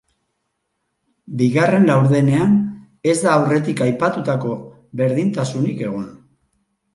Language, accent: Basque, Erdialdekoa edo Nafarra (Gipuzkoa, Nafarroa)